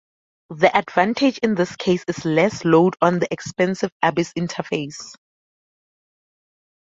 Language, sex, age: English, female, 19-29